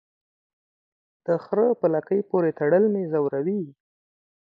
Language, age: Pashto, 19-29